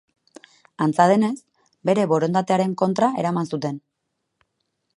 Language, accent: Basque, Erdialdekoa edo Nafarra (Gipuzkoa, Nafarroa)